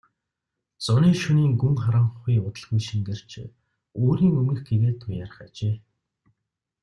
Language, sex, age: Mongolian, male, 30-39